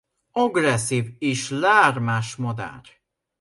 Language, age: Hungarian, 19-29